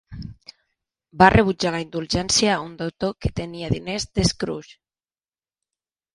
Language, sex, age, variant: Catalan, female, 19-29, Nord-Occidental